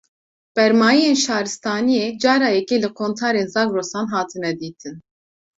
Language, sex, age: Kurdish, female, 19-29